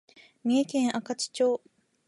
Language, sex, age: Japanese, female, 19-29